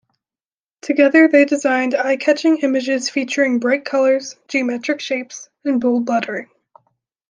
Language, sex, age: English, female, under 19